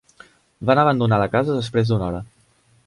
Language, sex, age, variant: Catalan, male, 19-29, Central